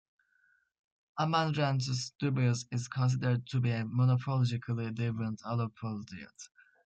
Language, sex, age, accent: English, male, under 19, United States English